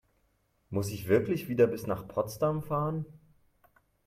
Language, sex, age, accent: German, male, 19-29, Deutschland Deutsch